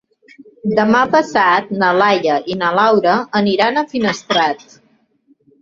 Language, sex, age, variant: Catalan, female, 50-59, Central